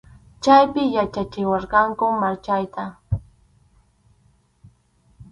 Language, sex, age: Arequipa-La Unión Quechua, female, under 19